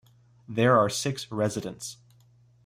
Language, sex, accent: English, male, United States English